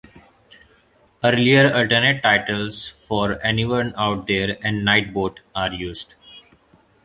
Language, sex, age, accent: English, male, 19-29, India and South Asia (India, Pakistan, Sri Lanka)